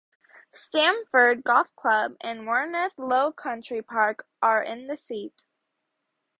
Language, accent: English, United States English